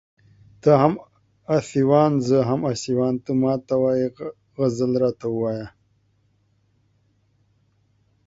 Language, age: Pashto, 30-39